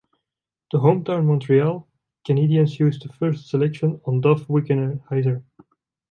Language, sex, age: English, male, 19-29